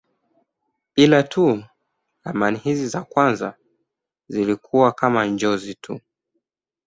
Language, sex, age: Swahili, male, 19-29